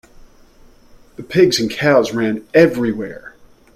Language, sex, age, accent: English, male, 40-49, United States English